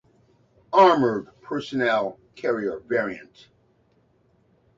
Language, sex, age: English, male, 60-69